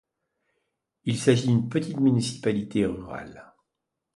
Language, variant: French, Français de métropole